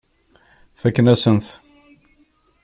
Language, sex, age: Kabyle, male, 50-59